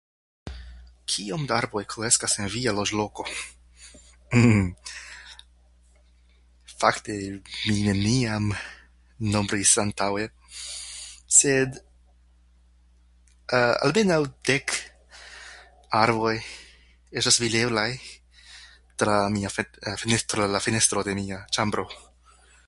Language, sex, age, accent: Esperanto, male, 19-29, Internacia